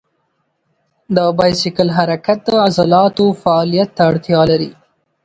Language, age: Pashto, 19-29